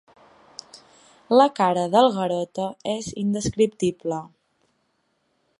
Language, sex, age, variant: Catalan, female, 19-29, Central